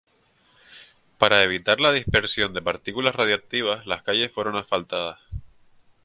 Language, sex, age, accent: Spanish, male, 19-29, España: Islas Canarias